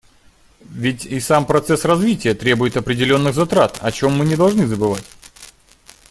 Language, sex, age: Russian, male, 30-39